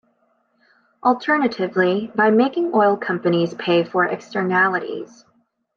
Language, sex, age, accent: English, female, 19-29, United States English